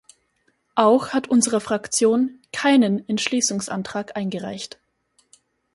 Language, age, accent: German, 19-29, Österreichisches Deutsch